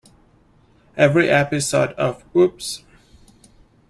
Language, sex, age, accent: English, male, 19-29, United States English